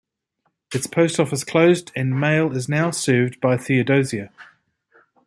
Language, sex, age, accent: English, male, 50-59, New Zealand English